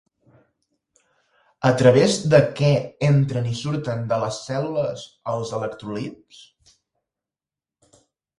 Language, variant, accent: Catalan, Central, Empordanès